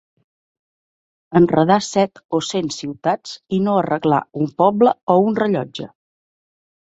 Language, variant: Catalan, Central